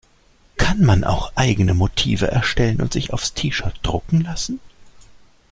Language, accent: German, Deutschland Deutsch